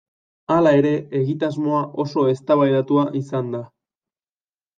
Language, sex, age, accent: Basque, male, 19-29, Erdialdekoa edo Nafarra (Gipuzkoa, Nafarroa)